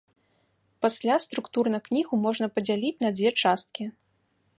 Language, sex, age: Belarusian, female, 19-29